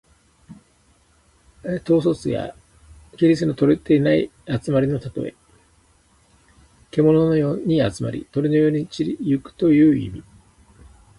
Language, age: Japanese, 60-69